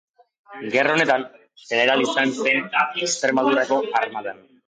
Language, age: Basque, under 19